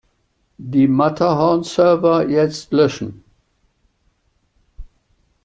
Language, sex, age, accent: German, male, 70-79, Deutschland Deutsch